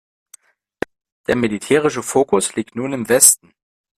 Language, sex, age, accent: German, female, 30-39, Deutschland Deutsch